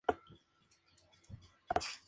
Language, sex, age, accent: Spanish, male, 19-29, México